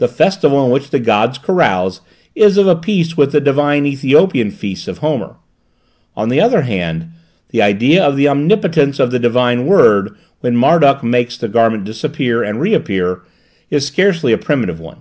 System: none